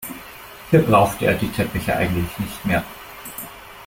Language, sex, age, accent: German, male, 19-29, Deutschland Deutsch